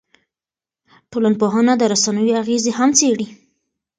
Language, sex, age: Pashto, female, 19-29